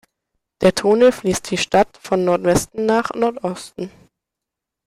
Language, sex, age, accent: German, male, under 19, Deutschland Deutsch